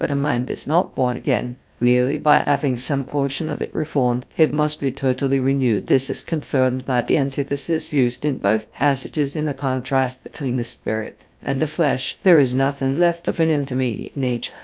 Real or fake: fake